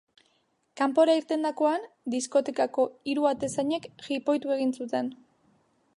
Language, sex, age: Basque, female, 19-29